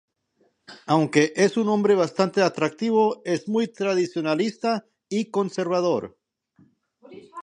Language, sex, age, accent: Spanish, male, 40-49, Andino-Pacífico: Colombia, Perú, Ecuador, oeste de Bolivia y Venezuela andina